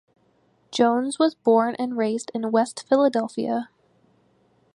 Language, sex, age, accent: English, female, 19-29, United States English